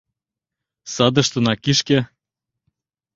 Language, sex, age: Mari, male, 30-39